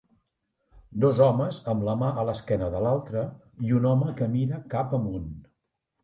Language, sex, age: Catalan, male, 60-69